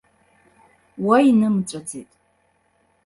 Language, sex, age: Abkhazian, female, 30-39